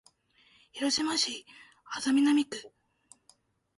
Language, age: Japanese, 19-29